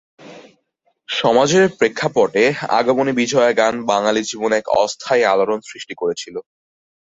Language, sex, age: Bengali, male, 19-29